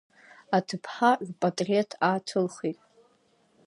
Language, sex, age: Abkhazian, female, 30-39